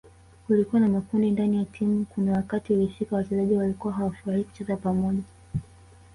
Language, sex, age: Swahili, female, 19-29